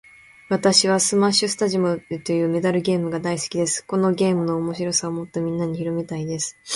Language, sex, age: Japanese, female, 19-29